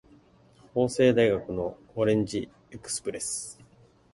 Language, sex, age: Japanese, male, 19-29